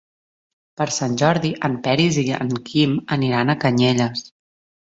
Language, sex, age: Catalan, female, 30-39